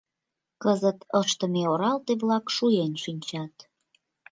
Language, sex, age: Mari, female, 19-29